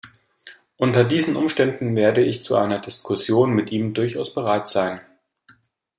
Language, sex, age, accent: German, male, 19-29, Deutschland Deutsch